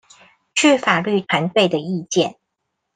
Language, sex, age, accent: Chinese, female, 40-49, 出生地：臺中市